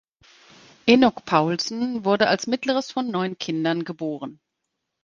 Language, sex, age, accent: German, female, 50-59, Deutschland Deutsch